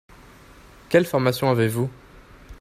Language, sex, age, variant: French, male, 19-29, Français de métropole